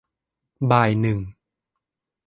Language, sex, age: Thai, male, 30-39